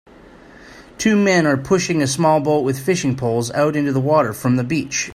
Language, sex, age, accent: English, male, 40-49, Canadian English